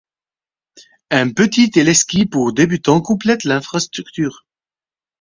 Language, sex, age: French, male, 19-29